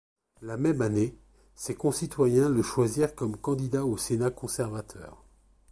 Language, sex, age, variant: French, male, 50-59, Français de métropole